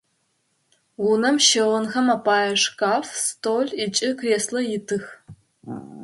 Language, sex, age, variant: Adyghe, female, 30-39, Адыгабзэ (Кирил, пстэумэ зэдыряе)